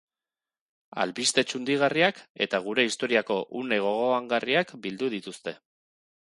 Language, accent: Basque, Erdialdekoa edo Nafarra (Gipuzkoa, Nafarroa)